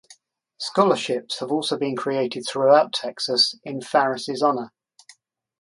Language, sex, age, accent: English, male, 50-59, England English